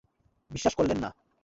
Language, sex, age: Bengali, male, 19-29